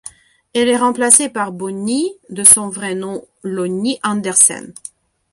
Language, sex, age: French, female, 30-39